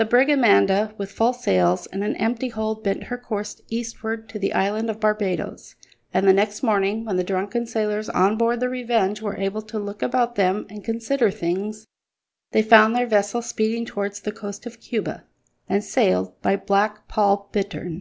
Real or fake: real